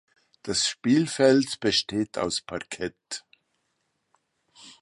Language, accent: German, Schweizerdeutsch